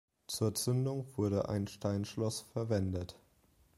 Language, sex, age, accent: German, male, 19-29, Deutschland Deutsch